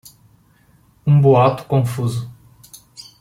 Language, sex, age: Portuguese, male, 40-49